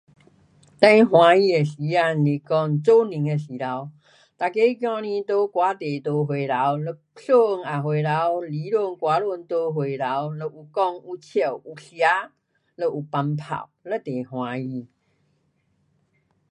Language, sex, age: Pu-Xian Chinese, female, 70-79